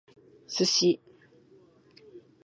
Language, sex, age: Japanese, female, 19-29